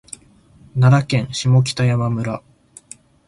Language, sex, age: Japanese, male, 19-29